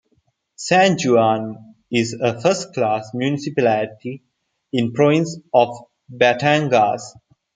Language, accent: English, India and South Asia (India, Pakistan, Sri Lanka)